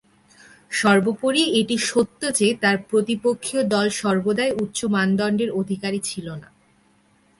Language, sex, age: Bengali, female, 19-29